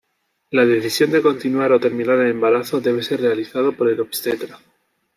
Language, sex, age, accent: Spanish, male, 30-39, España: Sur peninsular (Andalucia, Extremadura, Murcia)